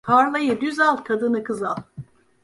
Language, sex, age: Turkish, female, 50-59